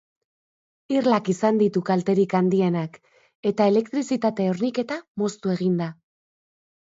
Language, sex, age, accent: Basque, female, 40-49, Erdialdekoa edo Nafarra (Gipuzkoa, Nafarroa)